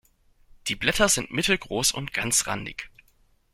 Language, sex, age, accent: German, male, 19-29, Deutschland Deutsch